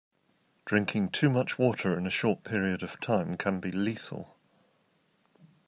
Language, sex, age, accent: English, male, 50-59, England English